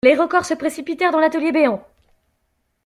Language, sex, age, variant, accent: French, female, 30-39, Français d'Amérique du Nord, Français du Canada